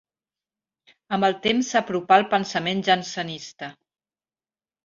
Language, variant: Catalan, Central